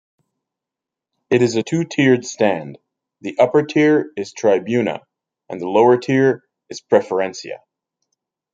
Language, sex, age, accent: English, male, 19-29, Canadian English